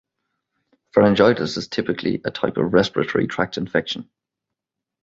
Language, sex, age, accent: English, male, 30-39, Irish English